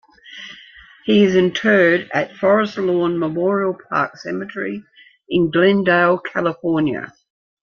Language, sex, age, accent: English, female, 60-69, Australian English